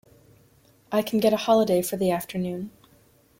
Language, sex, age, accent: English, female, 30-39, United States English